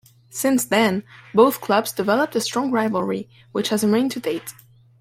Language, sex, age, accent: English, female, 19-29, United States English